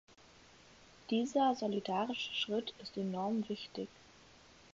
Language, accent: German, Deutschland Deutsch